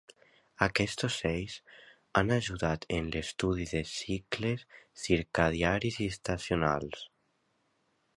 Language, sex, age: Catalan, male, under 19